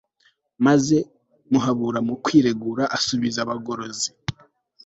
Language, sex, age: Kinyarwanda, male, 19-29